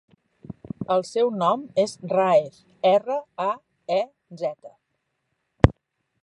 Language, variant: Catalan, Central